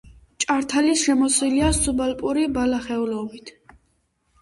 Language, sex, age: Georgian, female, 50-59